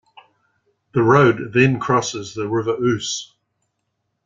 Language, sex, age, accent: English, male, 60-69, New Zealand English